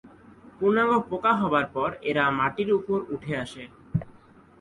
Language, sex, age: Bengali, male, 19-29